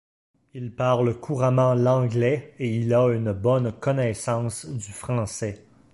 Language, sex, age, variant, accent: French, male, 30-39, Français d'Amérique du Nord, Français du Canada